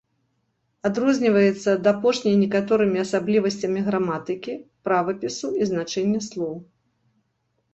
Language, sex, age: Belarusian, female, 50-59